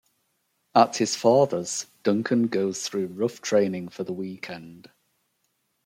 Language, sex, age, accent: English, male, 40-49, England English